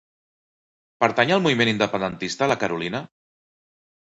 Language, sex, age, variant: Catalan, male, 40-49, Central